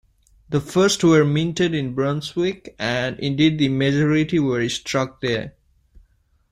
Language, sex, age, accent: English, male, 19-29, India and South Asia (India, Pakistan, Sri Lanka)